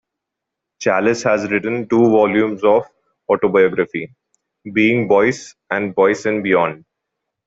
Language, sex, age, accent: English, male, 19-29, India and South Asia (India, Pakistan, Sri Lanka)